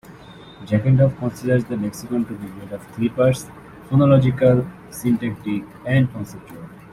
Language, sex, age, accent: English, male, 19-29, United States English